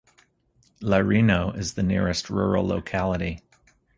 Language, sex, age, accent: English, male, 50-59, United States English